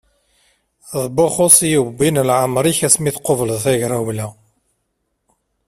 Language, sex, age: Kabyle, male, 30-39